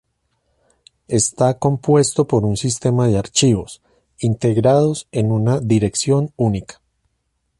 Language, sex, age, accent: Spanish, male, 30-39, Andino-Pacífico: Colombia, Perú, Ecuador, oeste de Bolivia y Venezuela andina